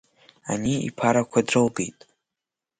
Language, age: Abkhazian, under 19